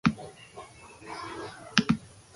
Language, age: Basque, under 19